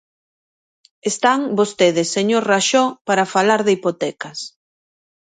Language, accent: Galician, Oriental (común en zona oriental)